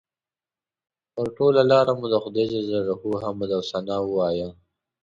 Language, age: Pashto, 19-29